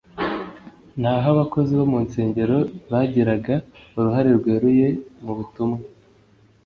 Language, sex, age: Kinyarwanda, male, 19-29